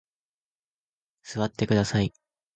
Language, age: Japanese, 19-29